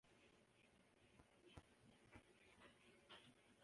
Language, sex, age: Bengali, male, 19-29